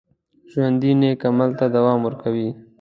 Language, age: Pashto, 19-29